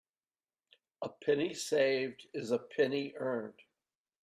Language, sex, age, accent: English, male, 60-69, United States English